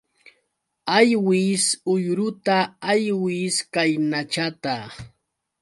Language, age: Yauyos Quechua, 30-39